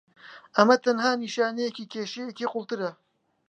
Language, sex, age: Central Kurdish, male, 19-29